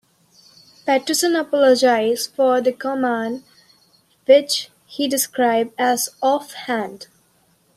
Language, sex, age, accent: English, female, under 19, India and South Asia (India, Pakistan, Sri Lanka)